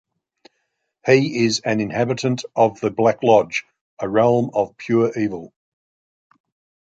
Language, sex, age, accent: English, male, 60-69, Australian English